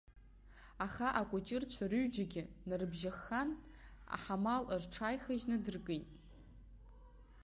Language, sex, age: Abkhazian, female, 19-29